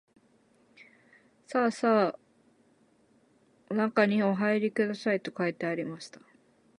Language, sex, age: Japanese, female, 19-29